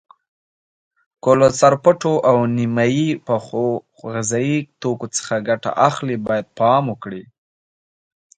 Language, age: Pashto, 19-29